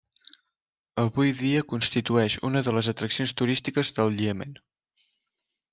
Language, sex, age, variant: Catalan, male, under 19, Central